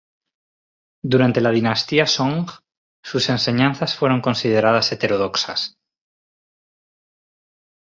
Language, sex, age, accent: Spanish, male, 30-39, España: Norte peninsular (Asturias, Castilla y León, Cantabria, País Vasco, Navarra, Aragón, La Rioja, Guadalajara, Cuenca)